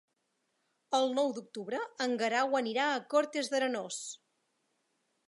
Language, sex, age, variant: Catalan, female, 40-49, Septentrional